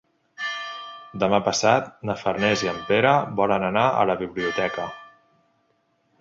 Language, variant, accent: Catalan, Central, central